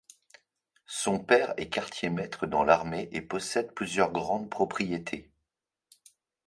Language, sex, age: French, male, 40-49